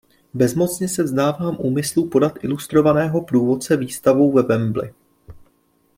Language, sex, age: Czech, male, 30-39